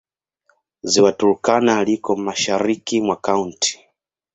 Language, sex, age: Swahili, male, 19-29